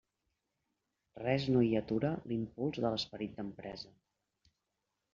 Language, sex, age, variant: Catalan, female, 40-49, Central